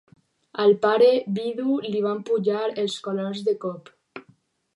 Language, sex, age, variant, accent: Catalan, female, under 19, Alacantí, valencià